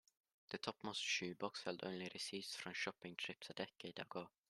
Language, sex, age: English, male, under 19